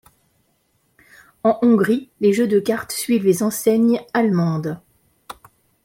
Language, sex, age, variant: French, male, 40-49, Français de métropole